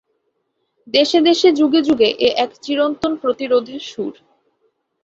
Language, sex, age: Bengali, female, under 19